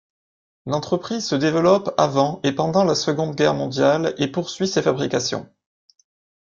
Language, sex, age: French, male, 19-29